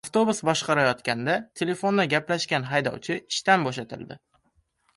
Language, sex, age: Uzbek, male, under 19